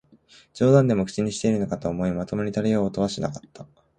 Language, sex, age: Japanese, male, 19-29